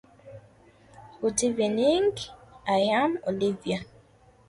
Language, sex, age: English, female, 19-29